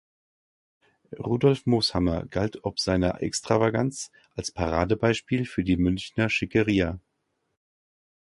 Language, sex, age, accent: German, male, 50-59, Deutschland Deutsch